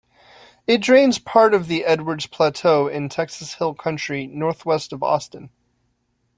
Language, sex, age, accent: English, male, 19-29, United States English